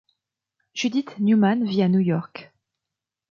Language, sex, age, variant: French, female, 40-49, Français de métropole